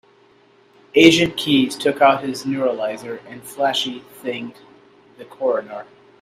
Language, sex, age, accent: English, male, 19-29, United States English